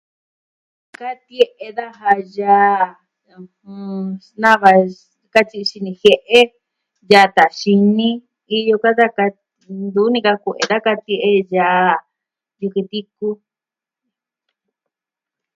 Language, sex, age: Southwestern Tlaxiaco Mixtec, female, 60-69